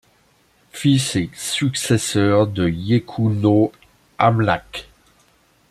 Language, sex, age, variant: French, male, 50-59, Français de métropole